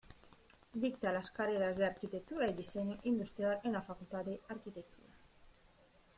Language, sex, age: Spanish, female, 30-39